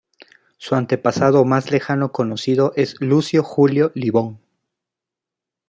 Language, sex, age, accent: Spanish, male, 30-39, México